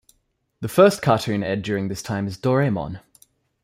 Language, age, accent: English, 19-29, Australian English